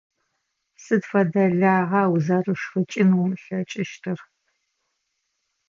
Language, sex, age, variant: Adyghe, female, 30-39, Адыгабзэ (Кирил, пстэумэ зэдыряе)